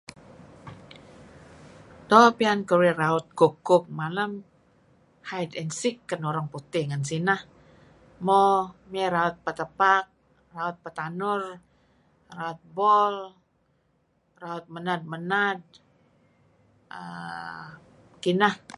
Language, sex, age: Kelabit, female, 60-69